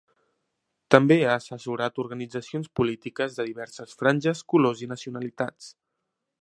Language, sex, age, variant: Catalan, male, under 19, Central